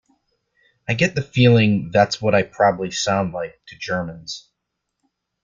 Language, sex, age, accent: English, male, 19-29, United States English